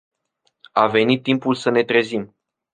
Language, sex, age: Romanian, male, 19-29